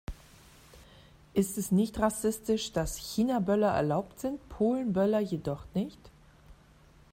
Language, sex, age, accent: German, female, 40-49, Deutschland Deutsch